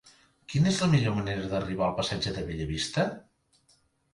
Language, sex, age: Catalan, male, 40-49